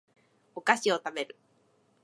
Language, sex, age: Japanese, female, 19-29